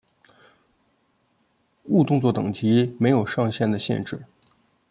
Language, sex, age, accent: Chinese, male, 30-39, 出生地：黑龙江省